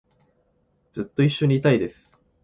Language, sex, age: Japanese, male, 19-29